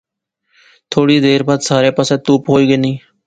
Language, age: Pahari-Potwari, 19-29